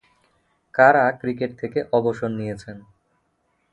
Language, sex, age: Bengali, male, 30-39